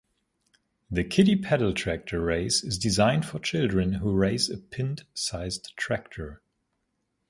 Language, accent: English, United States English